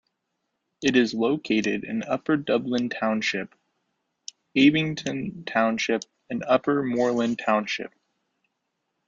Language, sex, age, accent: English, male, under 19, United States English